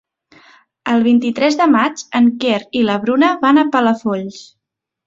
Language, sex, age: Catalan, female, 30-39